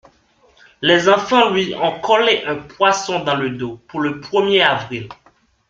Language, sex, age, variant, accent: French, male, 19-29, Français d'Amérique du Nord, Français du Canada